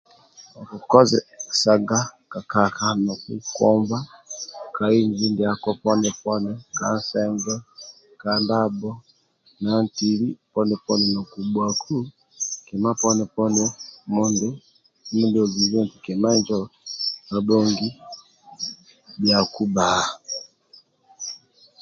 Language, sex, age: Amba (Uganda), male, 50-59